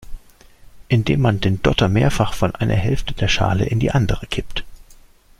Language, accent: German, Deutschland Deutsch